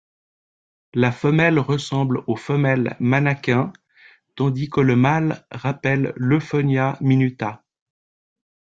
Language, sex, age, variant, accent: French, male, 40-49, Français d'Europe, Français de Suisse